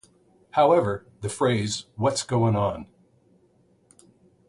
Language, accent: English, United States English